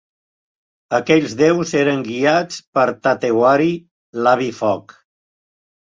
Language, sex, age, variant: Catalan, male, 70-79, Central